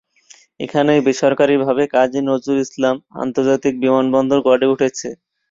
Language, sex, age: Bengali, male, 19-29